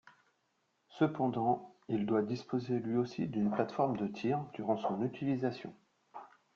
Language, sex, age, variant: French, male, 40-49, Français de métropole